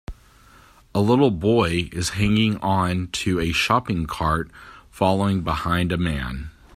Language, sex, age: English, male, 40-49